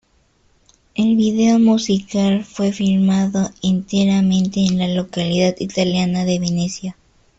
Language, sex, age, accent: Spanish, female, under 19, Andino-Pacífico: Colombia, Perú, Ecuador, oeste de Bolivia y Venezuela andina